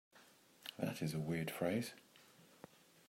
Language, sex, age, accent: English, male, 50-59, England English